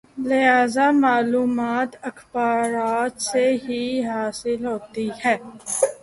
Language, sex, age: Urdu, female, 19-29